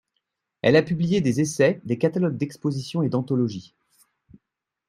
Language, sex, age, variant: French, male, 40-49, Français de métropole